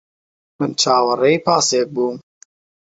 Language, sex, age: Central Kurdish, male, 19-29